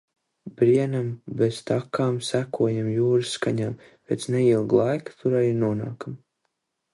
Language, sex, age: Latvian, male, under 19